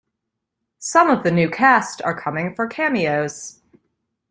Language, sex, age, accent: English, female, 19-29, United States English